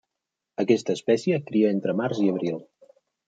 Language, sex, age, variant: Catalan, male, 30-39, Central